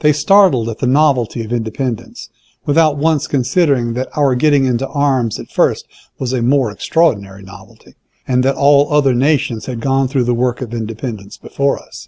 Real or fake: real